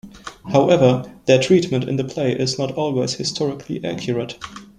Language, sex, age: English, male, 19-29